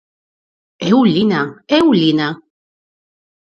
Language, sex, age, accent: Galician, female, 40-49, Normativo (estándar)